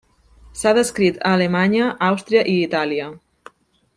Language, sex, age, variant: Catalan, female, 19-29, Central